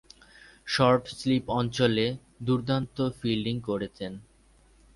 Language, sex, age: Bengali, male, 19-29